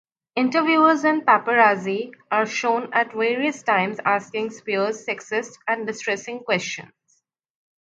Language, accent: English, India and South Asia (India, Pakistan, Sri Lanka)